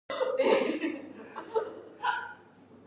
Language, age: Japanese, 19-29